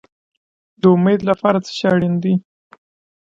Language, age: Pashto, 19-29